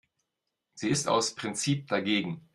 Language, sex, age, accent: German, male, 40-49, Deutschland Deutsch